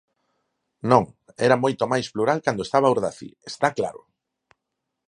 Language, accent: Galician, Normativo (estándar)